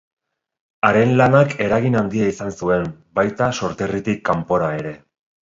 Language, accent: Basque, Erdialdekoa edo Nafarra (Gipuzkoa, Nafarroa)